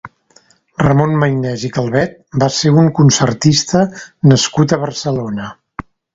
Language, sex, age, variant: Catalan, male, 50-59, Central